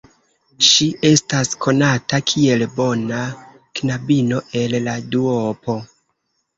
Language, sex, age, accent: Esperanto, male, 19-29, Internacia